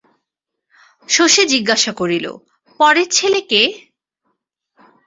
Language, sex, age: Bengali, female, 19-29